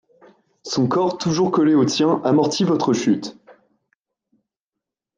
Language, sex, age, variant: French, male, 19-29, Français de métropole